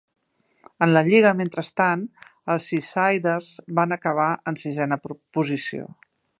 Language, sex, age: Catalan, female, 50-59